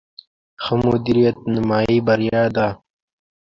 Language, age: Pashto, 19-29